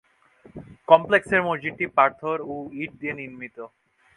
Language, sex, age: Bengali, male, 19-29